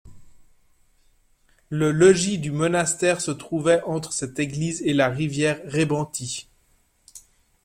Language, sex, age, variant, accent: French, male, 40-49, Français d'Europe, Français de Suisse